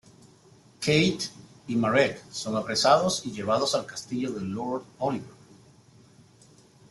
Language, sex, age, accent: Spanish, male, 50-59, Caribe: Cuba, Venezuela, Puerto Rico, República Dominicana, Panamá, Colombia caribeña, México caribeño, Costa del golfo de México